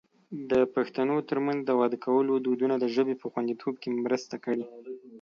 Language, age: Pashto, 30-39